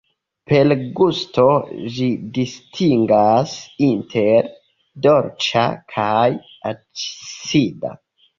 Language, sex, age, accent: Esperanto, male, 19-29, Internacia